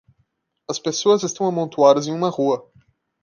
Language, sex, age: Portuguese, male, 30-39